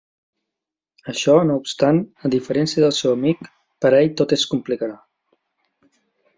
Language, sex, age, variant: Catalan, male, 40-49, Septentrional